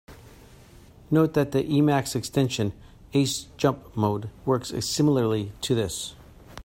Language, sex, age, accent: English, male, 50-59, Canadian English